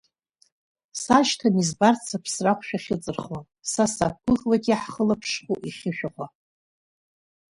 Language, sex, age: Abkhazian, female, 40-49